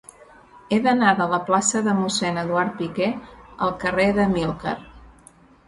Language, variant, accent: Catalan, Central, central